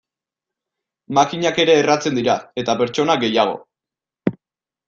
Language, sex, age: Basque, male, 19-29